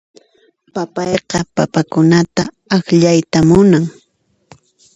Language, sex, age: Puno Quechua, female, 40-49